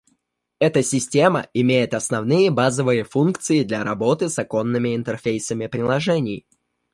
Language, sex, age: Russian, male, 19-29